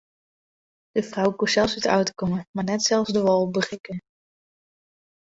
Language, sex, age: Western Frisian, female, under 19